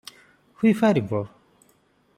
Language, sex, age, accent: English, male, 19-29, India and South Asia (India, Pakistan, Sri Lanka)